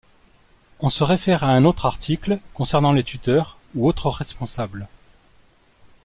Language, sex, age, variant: French, male, 40-49, Français de métropole